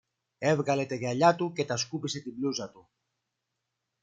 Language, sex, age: Greek, male, 30-39